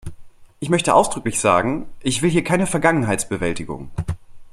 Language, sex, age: German, male, 19-29